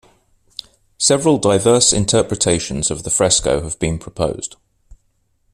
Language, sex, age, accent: English, male, 30-39, England English